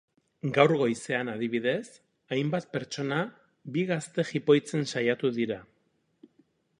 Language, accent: Basque, Erdialdekoa edo Nafarra (Gipuzkoa, Nafarroa)